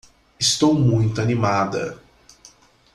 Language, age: Portuguese, 30-39